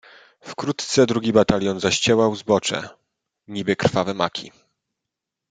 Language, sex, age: Polish, male, 30-39